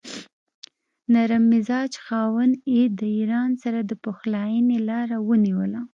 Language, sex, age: Pashto, female, 19-29